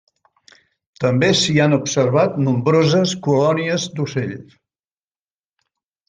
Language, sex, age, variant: Catalan, male, 70-79, Central